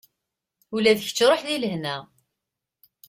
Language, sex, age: Kabyle, female, 40-49